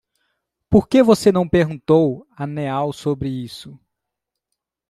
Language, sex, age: Portuguese, male, 40-49